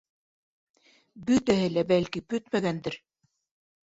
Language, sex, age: Bashkir, female, 60-69